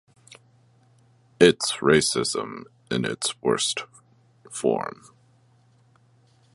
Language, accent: English, United States English